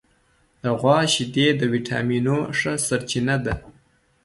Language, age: Pashto, 19-29